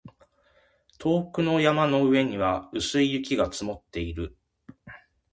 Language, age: Japanese, 50-59